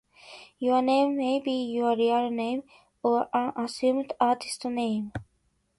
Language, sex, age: English, female, 19-29